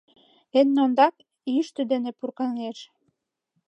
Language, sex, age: Mari, female, 19-29